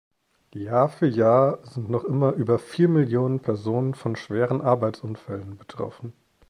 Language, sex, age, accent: German, male, 30-39, Deutschland Deutsch